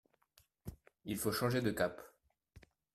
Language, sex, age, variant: French, male, 19-29, Français de métropole